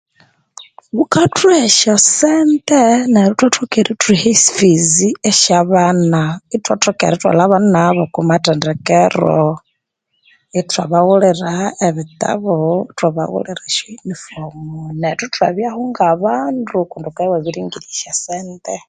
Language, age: Konzo, 19-29